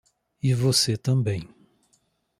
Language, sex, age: Portuguese, male, 50-59